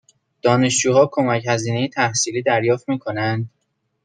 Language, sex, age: Persian, male, 19-29